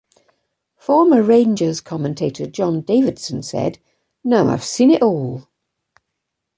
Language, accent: English, England English